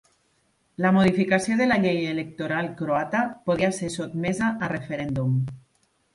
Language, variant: Catalan, Central